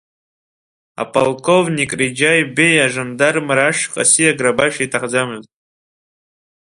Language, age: Abkhazian, under 19